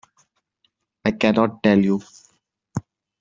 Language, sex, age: English, male, 19-29